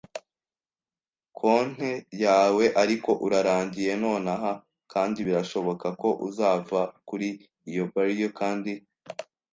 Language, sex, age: Kinyarwanda, male, under 19